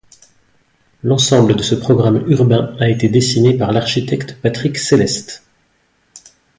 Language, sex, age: French, male, 40-49